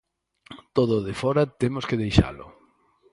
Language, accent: Galician, Normativo (estándar)